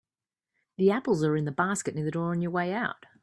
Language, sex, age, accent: English, female, 40-49, Australian English